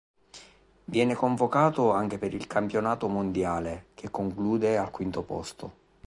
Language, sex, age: Italian, male, 30-39